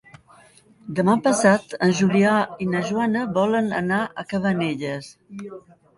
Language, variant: Catalan, Septentrional